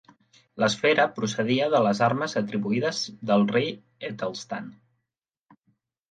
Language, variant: Catalan, Central